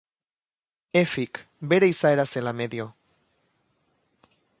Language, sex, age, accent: Basque, male, 19-29, Erdialdekoa edo Nafarra (Gipuzkoa, Nafarroa)